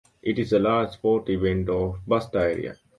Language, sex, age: English, male, 19-29